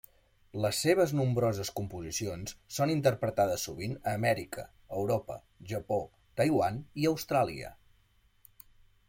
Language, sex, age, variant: Catalan, male, 40-49, Central